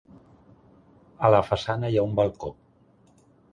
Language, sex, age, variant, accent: Catalan, male, 40-49, Central, central